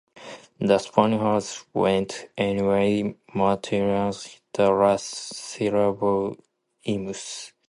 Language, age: English, 19-29